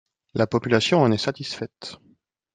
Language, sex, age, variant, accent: French, male, 19-29, Français d'Europe, Français de Suisse